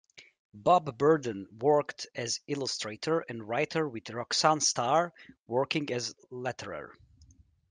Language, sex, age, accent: English, male, 30-39, United States English